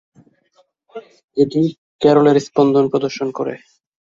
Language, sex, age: Bengali, male, 19-29